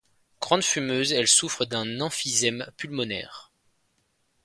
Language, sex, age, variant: French, male, 19-29, Français de métropole